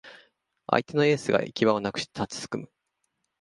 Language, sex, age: Japanese, male, 30-39